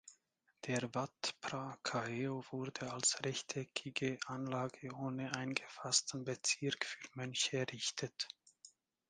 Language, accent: German, Schweizerdeutsch